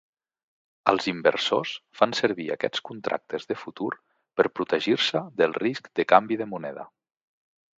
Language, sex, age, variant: Catalan, male, 40-49, Central